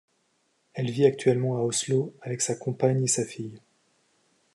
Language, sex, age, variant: French, male, 30-39, Français de métropole